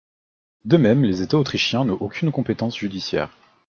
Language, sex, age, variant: French, male, 19-29, Français de métropole